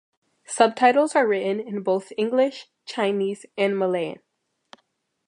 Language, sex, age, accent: English, female, under 19, United States English